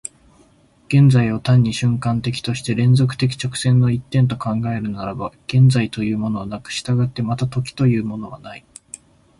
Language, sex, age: Japanese, male, 19-29